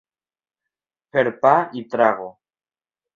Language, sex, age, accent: Catalan, male, under 19, valencià